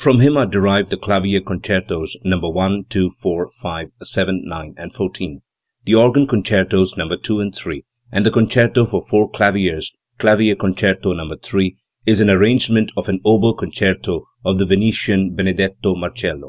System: none